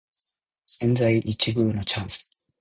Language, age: Japanese, 30-39